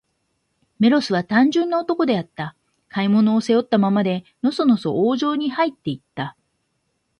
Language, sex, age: Japanese, male, 19-29